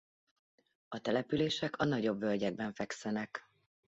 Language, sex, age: Hungarian, female, 40-49